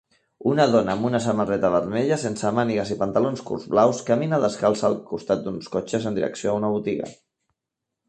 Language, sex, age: Catalan, male, 30-39